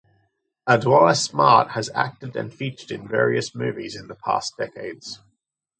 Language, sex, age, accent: English, male, 30-39, Australian English